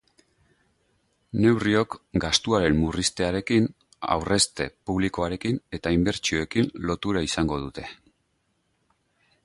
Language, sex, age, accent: Basque, male, 40-49, Mendebalekoa (Araba, Bizkaia, Gipuzkoako mendebaleko herri batzuk)